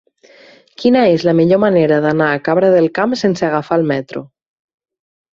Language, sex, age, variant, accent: Catalan, female, 19-29, Nord-Occidental, Lleidatà